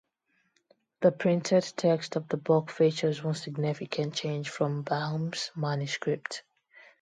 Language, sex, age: English, female, 19-29